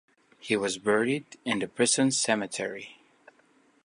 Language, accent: English, United States English